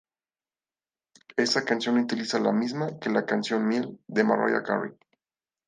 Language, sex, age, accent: Spanish, male, 19-29, México